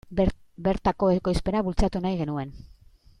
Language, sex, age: Basque, female, 40-49